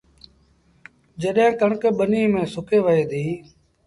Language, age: Sindhi Bhil, 40-49